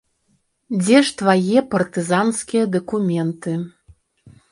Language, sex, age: Belarusian, female, 40-49